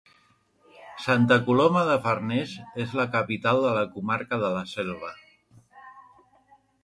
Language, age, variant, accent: Catalan, 50-59, Central, central